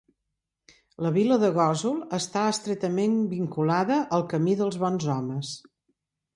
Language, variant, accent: Catalan, Central, central